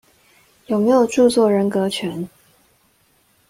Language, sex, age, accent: Chinese, female, 19-29, 出生地：宜蘭縣